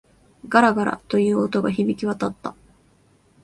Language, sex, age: Japanese, female, 19-29